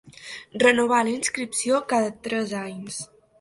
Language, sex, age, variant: Catalan, female, 19-29, Balear